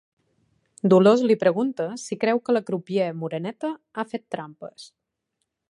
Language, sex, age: Catalan, female, 30-39